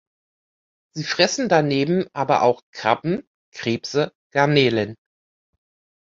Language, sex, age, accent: German, female, 50-59, Deutschland Deutsch